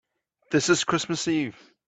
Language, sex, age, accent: English, male, 30-39, United States English